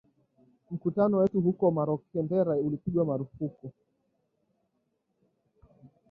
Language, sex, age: Swahili, male, 19-29